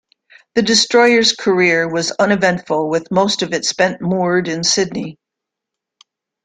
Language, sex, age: English, female, 70-79